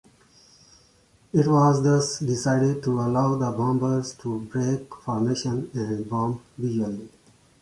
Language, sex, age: English, male, 40-49